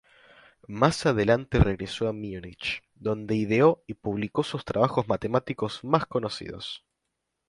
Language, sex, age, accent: Spanish, male, under 19, Rioplatense: Argentina, Uruguay, este de Bolivia, Paraguay